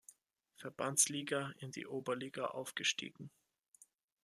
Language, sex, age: German, male, 19-29